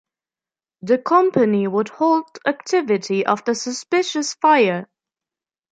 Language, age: English, 19-29